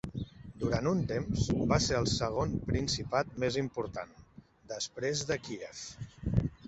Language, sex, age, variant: Catalan, male, 40-49, Central